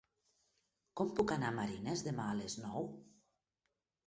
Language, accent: Catalan, Lleidatà